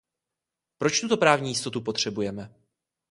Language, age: Czech, 19-29